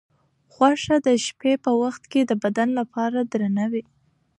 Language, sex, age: Pashto, female, 19-29